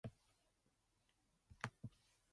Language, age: English, 19-29